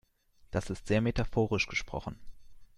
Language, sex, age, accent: German, male, 19-29, Deutschland Deutsch